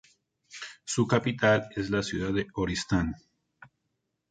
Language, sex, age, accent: Spanish, male, 30-39, Andino-Pacífico: Colombia, Perú, Ecuador, oeste de Bolivia y Venezuela andina